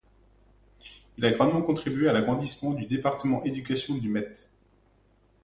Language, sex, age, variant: French, male, 40-49, Français de métropole